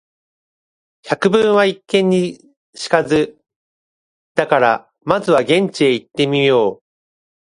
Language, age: Japanese, 40-49